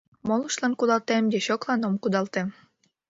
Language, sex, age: Mari, female, 19-29